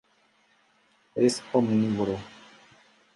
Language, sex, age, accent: Spanish, male, 40-49, México